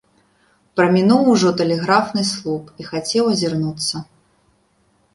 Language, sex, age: Belarusian, female, 19-29